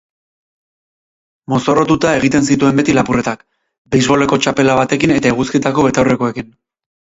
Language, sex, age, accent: Basque, male, 30-39, Erdialdekoa edo Nafarra (Gipuzkoa, Nafarroa)